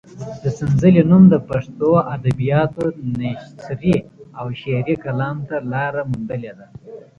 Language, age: Pashto, 19-29